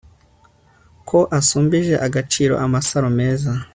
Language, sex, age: Kinyarwanda, female, 19-29